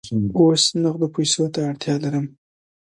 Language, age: Pashto, 30-39